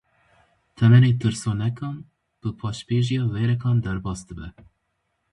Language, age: Kurdish, 19-29